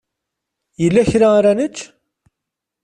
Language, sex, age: Kabyle, male, 30-39